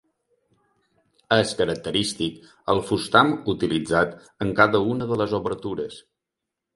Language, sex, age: Catalan, male, 40-49